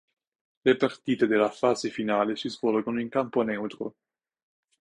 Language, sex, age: Italian, male, 19-29